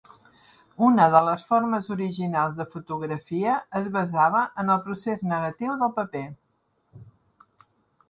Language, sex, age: Catalan, female, 60-69